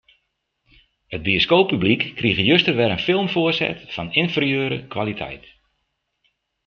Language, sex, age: Western Frisian, male, 50-59